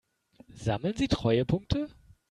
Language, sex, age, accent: German, male, 19-29, Deutschland Deutsch